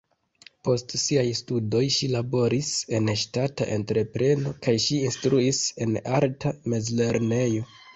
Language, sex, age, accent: Esperanto, male, 19-29, Internacia